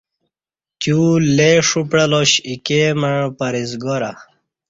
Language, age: Kati, 19-29